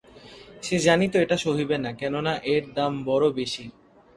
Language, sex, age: Bengali, male, 19-29